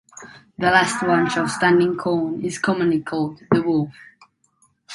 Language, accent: English, Israeli